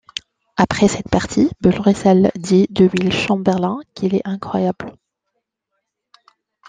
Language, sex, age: French, female, 19-29